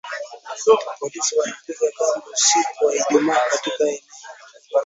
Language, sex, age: Swahili, male, 19-29